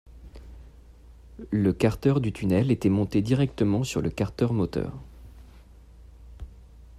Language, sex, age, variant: French, male, 30-39, Français de métropole